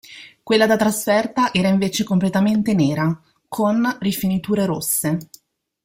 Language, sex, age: Italian, female, 30-39